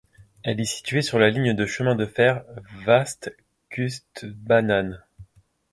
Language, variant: French, Français de métropole